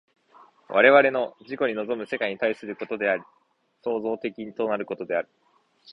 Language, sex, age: Japanese, male, 19-29